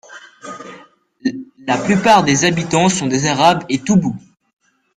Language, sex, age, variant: French, male, under 19, Français de métropole